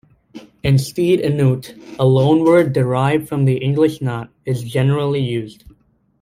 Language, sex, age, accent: English, male, under 19, United States English